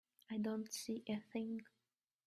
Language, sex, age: English, female, 19-29